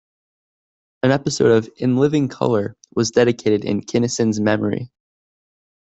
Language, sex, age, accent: English, male, under 19, United States English